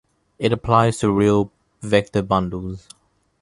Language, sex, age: English, male, 19-29